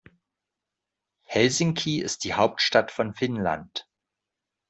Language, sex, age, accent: German, male, 40-49, Deutschland Deutsch